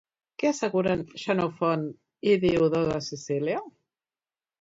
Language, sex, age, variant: Catalan, female, 50-59, Central